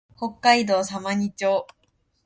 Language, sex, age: Japanese, female, 19-29